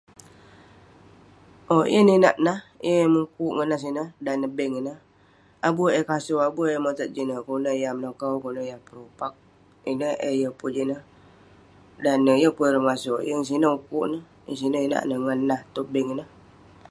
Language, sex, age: Western Penan, female, 30-39